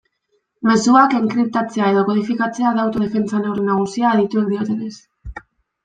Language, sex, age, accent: Basque, female, 19-29, Mendebalekoa (Araba, Bizkaia, Gipuzkoako mendebaleko herri batzuk)